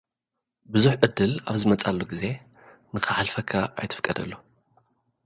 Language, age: Tigrinya, 40-49